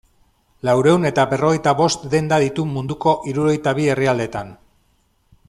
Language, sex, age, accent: Basque, male, 40-49, Mendebalekoa (Araba, Bizkaia, Gipuzkoako mendebaleko herri batzuk)